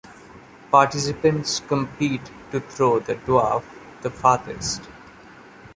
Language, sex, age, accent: English, male, 30-39, India and South Asia (India, Pakistan, Sri Lanka)